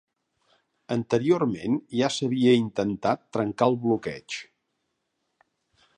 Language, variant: Catalan, Central